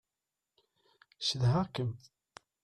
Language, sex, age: Kabyle, male, 30-39